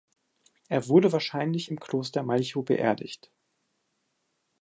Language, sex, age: German, male, 19-29